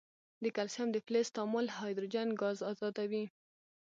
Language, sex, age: Pashto, female, 19-29